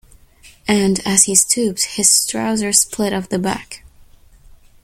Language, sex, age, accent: English, female, under 19, England English